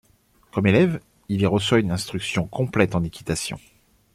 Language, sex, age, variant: French, male, 40-49, Français de métropole